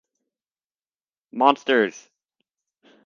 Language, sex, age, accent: English, male, 19-29, United States English